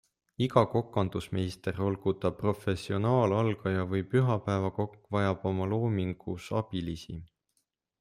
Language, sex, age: Estonian, male, 30-39